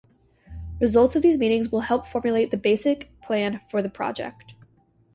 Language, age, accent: English, 19-29, United States English